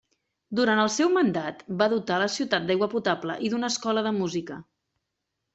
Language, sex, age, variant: Catalan, female, 40-49, Central